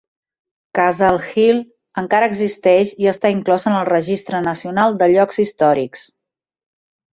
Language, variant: Catalan, Central